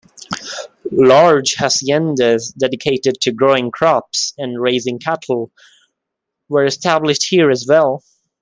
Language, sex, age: English, male, 19-29